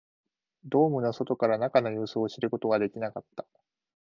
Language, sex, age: Japanese, male, 19-29